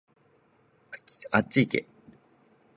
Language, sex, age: Japanese, male, 40-49